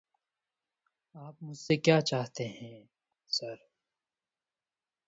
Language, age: English, 19-29